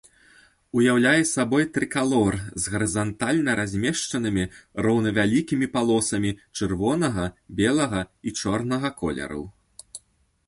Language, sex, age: Belarusian, male, 19-29